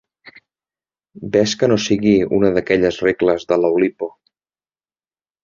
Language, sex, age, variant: Catalan, male, 19-29, Central